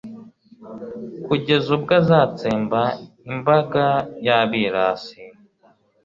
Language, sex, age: Kinyarwanda, male, 19-29